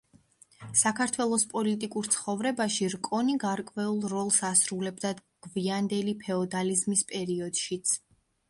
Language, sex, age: Georgian, female, 19-29